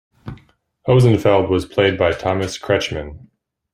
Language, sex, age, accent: English, male, 30-39, United States English